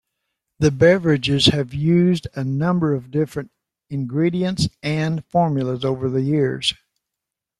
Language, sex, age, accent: English, male, 90+, United States English